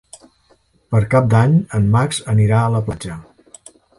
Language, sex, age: Catalan, male, 60-69